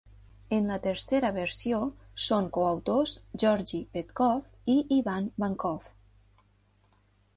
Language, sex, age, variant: Catalan, female, 19-29, Nord-Occidental